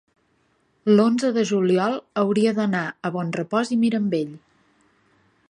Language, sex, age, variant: Catalan, female, 19-29, Central